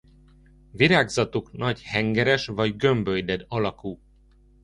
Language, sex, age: Hungarian, male, 30-39